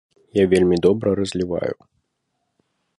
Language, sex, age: Belarusian, male, 19-29